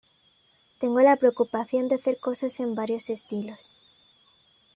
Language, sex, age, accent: Spanish, female, under 19, España: Centro-Sur peninsular (Madrid, Toledo, Castilla-La Mancha)